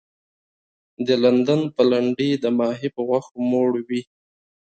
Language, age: Pashto, 19-29